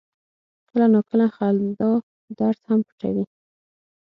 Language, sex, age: Pashto, female, 19-29